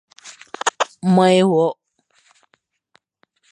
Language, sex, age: Baoulé, female, 19-29